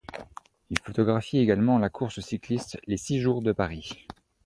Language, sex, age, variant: French, male, 19-29, Français de métropole